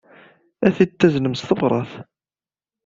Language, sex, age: Kabyle, male, 19-29